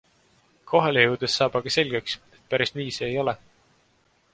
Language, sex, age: Estonian, male, 19-29